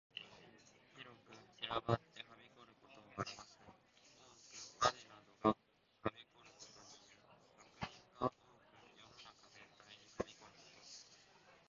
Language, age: Japanese, under 19